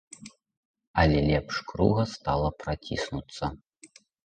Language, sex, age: Belarusian, male, 30-39